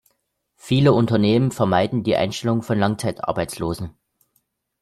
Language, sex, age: German, male, 30-39